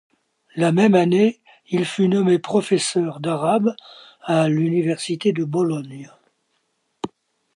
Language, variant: French, Français de métropole